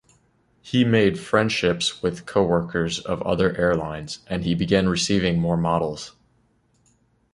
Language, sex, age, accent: English, male, 19-29, United States English